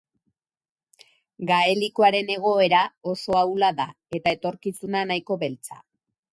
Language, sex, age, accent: Basque, female, 50-59, Erdialdekoa edo Nafarra (Gipuzkoa, Nafarroa)